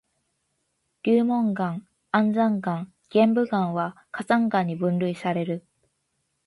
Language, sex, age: Japanese, female, 19-29